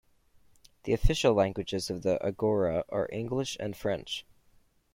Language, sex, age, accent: English, male, 19-29, Canadian English